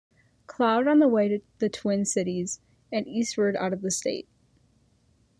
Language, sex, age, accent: English, female, under 19, United States English